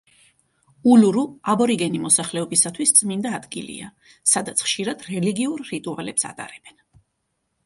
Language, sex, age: Georgian, female, 30-39